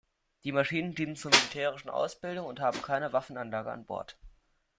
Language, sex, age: German, male, under 19